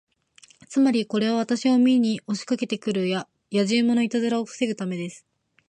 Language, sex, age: Japanese, female, 19-29